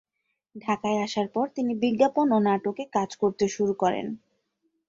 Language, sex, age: Bengali, female, 19-29